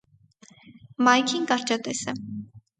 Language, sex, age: Armenian, female, under 19